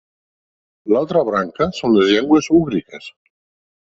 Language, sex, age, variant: Catalan, male, 40-49, Nord-Occidental